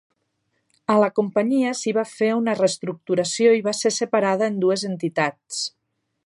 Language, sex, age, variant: Catalan, female, 30-39, Nord-Occidental